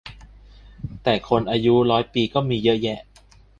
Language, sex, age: Thai, male, 19-29